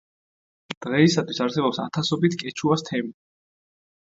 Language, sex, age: Georgian, male, 19-29